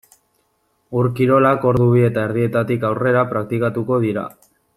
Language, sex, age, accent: Basque, male, 19-29, Mendebalekoa (Araba, Bizkaia, Gipuzkoako mendebaleko herri batzuk)